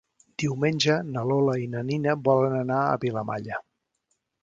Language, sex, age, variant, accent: Catalan, male, 50-59, Central, central